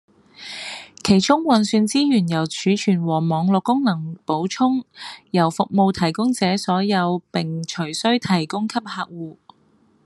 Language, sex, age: Cantonese, female, 30-39